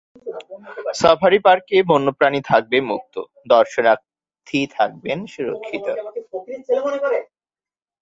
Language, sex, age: Bengali, male, 19-29